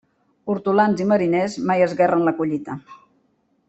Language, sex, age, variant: Catalan, female, 50-59, Central